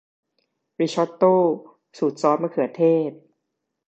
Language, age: Thai, 30-39